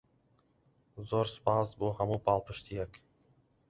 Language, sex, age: Central Kurdish, male, under 19